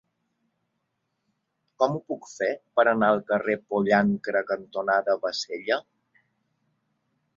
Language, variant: Catalan, Balear